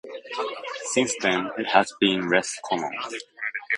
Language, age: English, 19-29